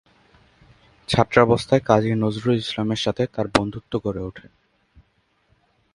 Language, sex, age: Bengali, male, 19-29